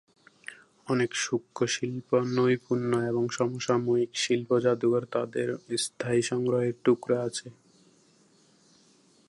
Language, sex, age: Bengali, male, 19-29